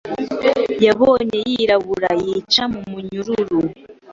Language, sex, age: Kinyarwanda, female, 19-29